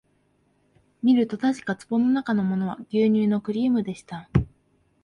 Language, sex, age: Japanese, female, 19-29